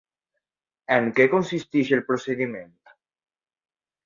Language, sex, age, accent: Catalan, male, under 19, valencià